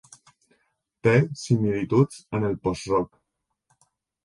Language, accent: Catalan, valencià